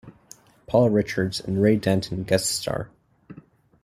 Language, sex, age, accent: English, male, under 19, United States English